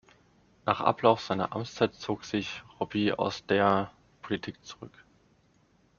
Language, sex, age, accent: German, male, 19-29, Deutschland Deutsch